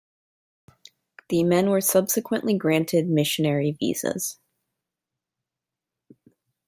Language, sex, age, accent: English, female, 30-39, United States English